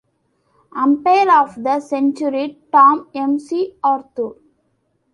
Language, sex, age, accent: English, female, under 19, India and South Asia (India, Pakistan, Sri Lanka)